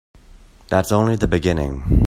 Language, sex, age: English, male, 19-29